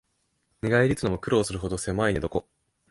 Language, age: Japanese, 19-29